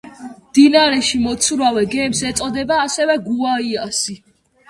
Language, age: Georgian, under 19